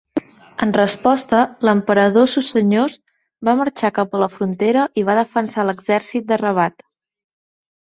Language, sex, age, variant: Catalan, female, 30-39, Central